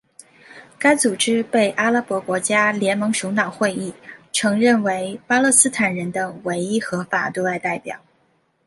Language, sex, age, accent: Chinese, female, 19-29, 出生地：黑龙江省